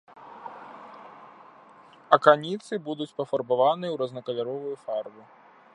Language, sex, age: Belarusian, male, 19-29